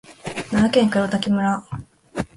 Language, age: Japanese, 19-29